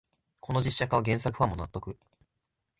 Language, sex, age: Japanese, male, 19-29